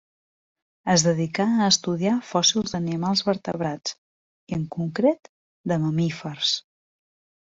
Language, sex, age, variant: Catalan, female, 40-49, Central